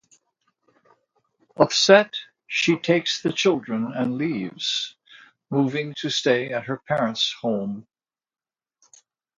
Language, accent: English, United States English